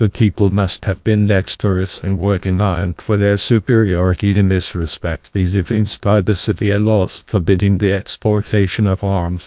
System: TTS, GlowTTS